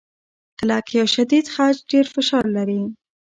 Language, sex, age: Pashto, female, 40-49